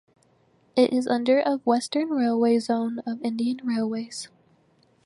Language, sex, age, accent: English, female, 19-29, United States English